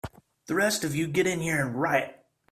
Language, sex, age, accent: English, male, 19-29, United States English